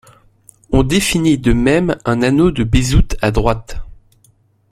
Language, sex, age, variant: French, male, 19-29, Français de métropole